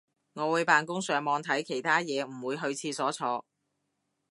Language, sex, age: Cantonese, female, 30-39